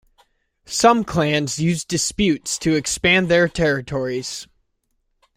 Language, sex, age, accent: English, male, 19-29, United States English